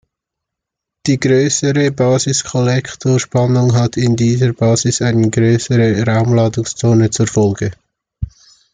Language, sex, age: German, male, 19-29